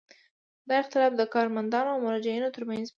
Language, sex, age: Pashto, female, 19-29